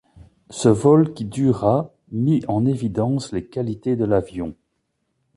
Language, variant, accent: French, Français d'Europe, Français de Belgique